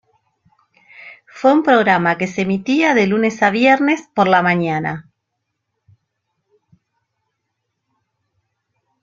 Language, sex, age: Spanish, female, 40-49